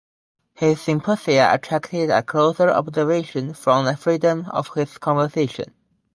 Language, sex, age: English, male, 19-29